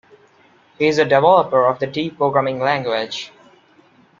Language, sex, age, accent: English, male, 19-29, India and South Asia (India, Pakistan, Sri Lanka)